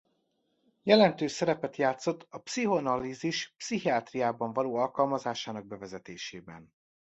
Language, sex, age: Hungarian, male, 40-49